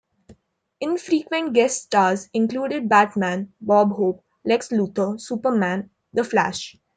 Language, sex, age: English, female, 19-29